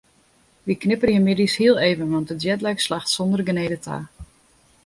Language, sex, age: Western Frisian, female, 19-29